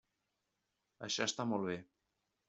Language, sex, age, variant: Catalan, male, 40-49, Central